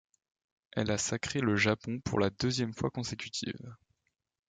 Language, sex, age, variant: French, male, 19-29, Français de métropole